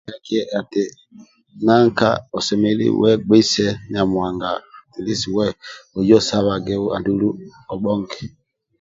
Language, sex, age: Amba (Uganda), male, 40-49